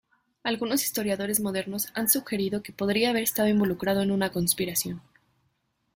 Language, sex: Spanish, female